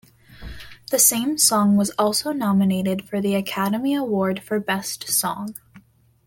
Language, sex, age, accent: English, female, under 19, United States English